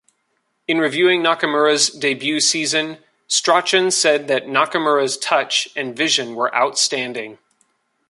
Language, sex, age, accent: English, male, 30-39, United States English